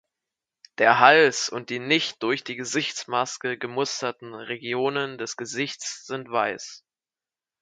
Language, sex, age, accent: German, male, under 19, Deutschland Deutsch